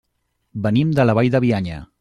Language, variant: Catalan, Central